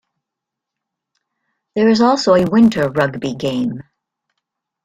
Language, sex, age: English, female, 60-69